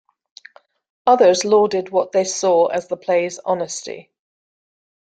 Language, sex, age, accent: English, female, 50-59, Scottish English